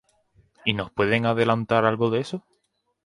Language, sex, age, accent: Spanish, male, 19-29, España: Islas Canarias